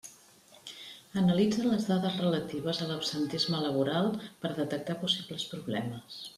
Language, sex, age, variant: Catalan, female, 50-59, Central